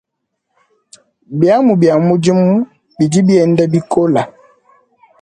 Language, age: Luba-Lulua, 30-39